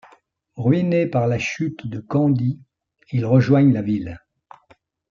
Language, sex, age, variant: French, male, 70-79, Français de métropole